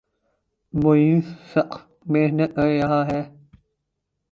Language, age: Urdu, 19-29